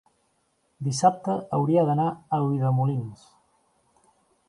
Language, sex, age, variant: Catalan, male, 40-49, Central